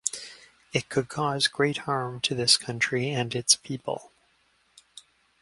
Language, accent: English, Canadian English